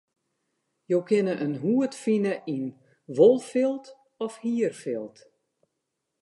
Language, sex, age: Western Frisian, female, 60-69